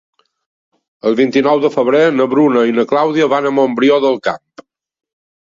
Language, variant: Catalan, Balear